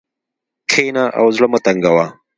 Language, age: Pashto, 30-39